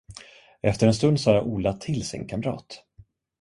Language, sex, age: Swedish, male, 40-49